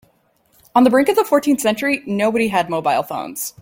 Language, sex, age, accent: English, female, 19-29, United States English